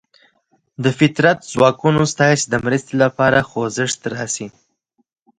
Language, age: Pashto, 19-29